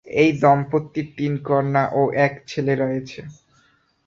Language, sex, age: Bengali, male, 19-29